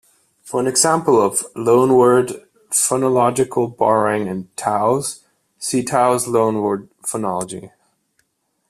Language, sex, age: English, male, 19-29